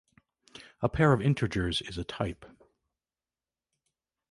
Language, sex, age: English, male, 60-69